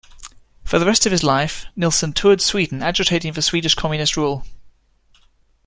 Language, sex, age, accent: English, male, 30-39, England English